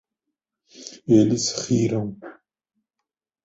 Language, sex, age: Portuguese, male, 50-59